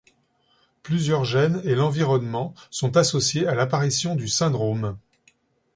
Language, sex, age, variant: French, male, 40-49, Français de métropole